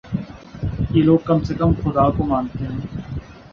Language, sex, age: Urdu, male, 40-49